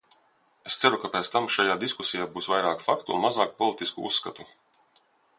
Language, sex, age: Latvian, male, 30-39